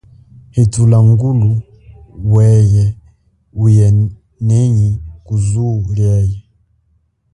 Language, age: Chokwe, 19-29